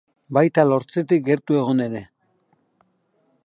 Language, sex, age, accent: Basque, male, 50-59, Mendebalekoa (Araba, Bizkaia, Gipuzkoako mendebaleko herri batzuk)